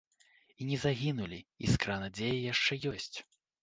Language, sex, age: Belarusian, male, 19-29